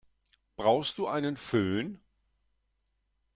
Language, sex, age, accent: German, male, 60-69, Deutschland Deutsch